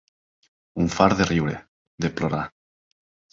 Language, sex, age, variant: Catalan, male, 19-29, Nord-Occidental